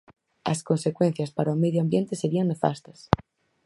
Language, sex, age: Galician, female, 19-29